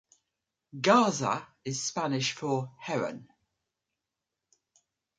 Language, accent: English, England English